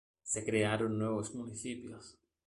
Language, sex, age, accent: Spanish, male, 40-49, España: Sur peninsular (Andalucia, Extremadura, Murcia)